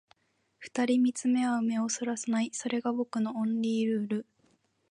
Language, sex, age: Japanese, female, 19-29